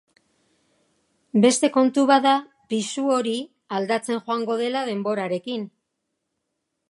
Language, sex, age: Basque, female, 60-69